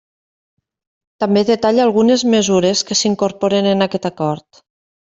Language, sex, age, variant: Catalan, female, 40-49, Nord-Occidental